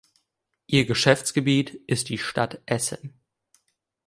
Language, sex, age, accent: German, male, under 19, Deutschland Deutsch